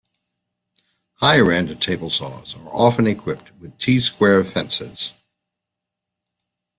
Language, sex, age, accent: English, male, 60-69, United States English